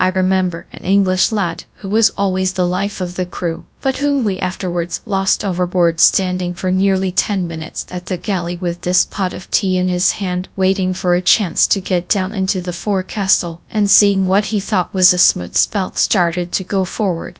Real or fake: fake